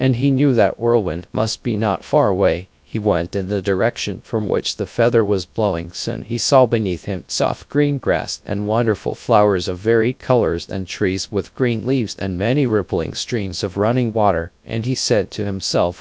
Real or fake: fake